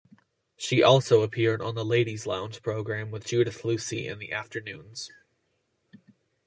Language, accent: English, United States English